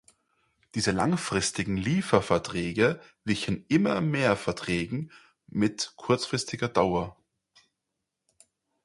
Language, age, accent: German, 19-29, Österreichisches Deutsch